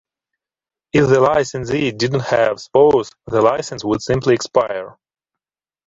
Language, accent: English, United States English